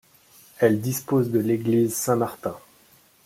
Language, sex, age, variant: French, male, 30-39, Français de métropole